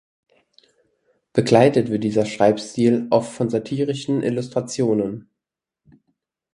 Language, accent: German, Deutschland Deutsch